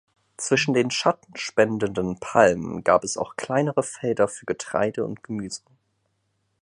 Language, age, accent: German, 19-29, Deutschland Deutsch